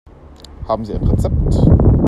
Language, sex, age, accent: German, male, 40-49, Deutschland Deutsch